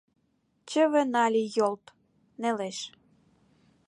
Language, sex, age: Mari, female, 19-29